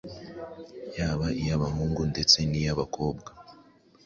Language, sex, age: Kinyarwanda, male, 19-29